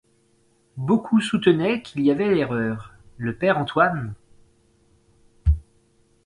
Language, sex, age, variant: French, male, 30-39, Français de métropole